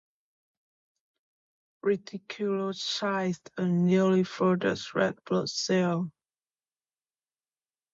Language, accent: English, United States English